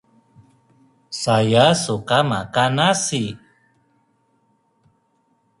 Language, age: English, 70-79